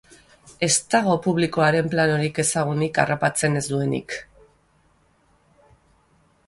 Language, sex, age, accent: Basque, female, 50-59, Mendebalekoa (Araba, Bizkaia, Gipuzkoako mendebaleko herri batzuk)